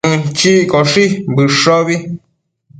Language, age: Matsés, under 19